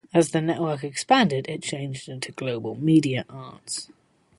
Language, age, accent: English, 19-29, England English